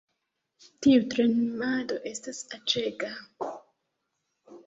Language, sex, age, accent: Esperanto, female, 19-29, Internacia